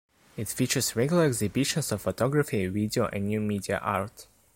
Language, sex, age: English, male, 19-29